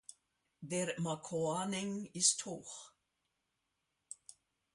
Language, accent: German, Schweizerdeutsch